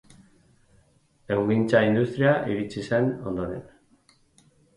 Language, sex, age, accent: Basque, male, 40-49, Mendebalekoa (Araba, Bizkaia, Gipuzkoako mendebaleko herri batzuk)